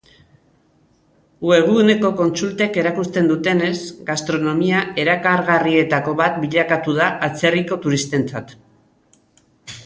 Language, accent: Basque, Erdialdekoa edo Nafarra (Gipuzkoa, Nafarroa)